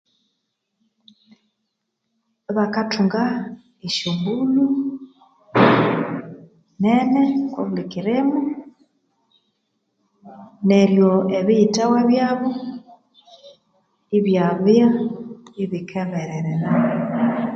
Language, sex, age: Konzo, female, 30-39